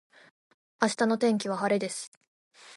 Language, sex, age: Japanese, female, 19-29